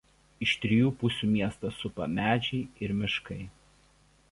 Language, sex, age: Lithuanian, male, 30-39